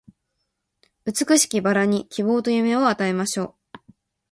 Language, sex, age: Japanese, female, 19-29